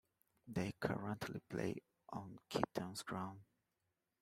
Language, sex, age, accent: English, male, 30-39, Southern African (South Africa, Zimbabwe, Namibia)